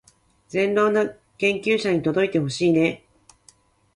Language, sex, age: Japanese, female, 40-49